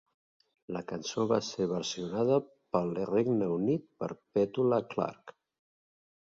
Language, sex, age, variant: Catalan, male, 50-59, Central